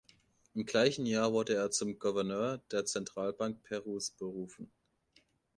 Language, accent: German, Deutschland Deutsch